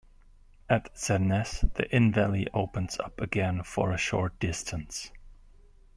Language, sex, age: English, male, 40-49